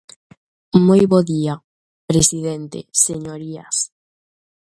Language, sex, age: Galician, female, under 19